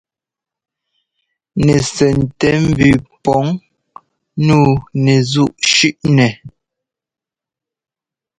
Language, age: Ngomba, 19-29